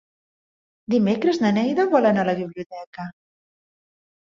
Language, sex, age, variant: Catalan, female, 40-49, Central